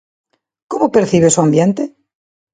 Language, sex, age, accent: Galician, female, 30-39, Neofalante